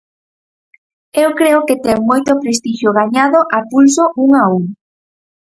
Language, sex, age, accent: Galician, female, under 19, Normativo (estándar)